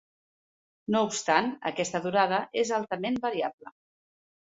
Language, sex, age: Catalan, female, 40-49